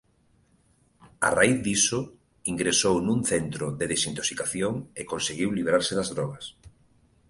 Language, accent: Galician, Normativo (estándar)